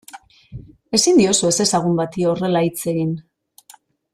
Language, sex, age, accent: Basque, female, 40-49, Mendebalekoa (Araba, Bizkaia, Gipuzkoako mendebaleko herri batzuk)